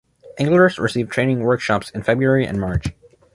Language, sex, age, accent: English, male, under 19, United States English